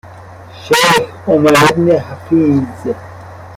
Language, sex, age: Persian, male, 30-39